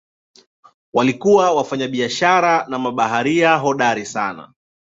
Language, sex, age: Swahili, male, 19-29